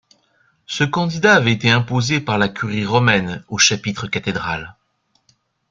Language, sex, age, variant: French, male, 40-49, Français de métropole